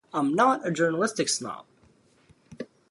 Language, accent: English, United States English